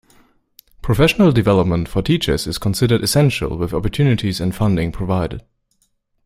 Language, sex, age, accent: English, male, 19-29, England English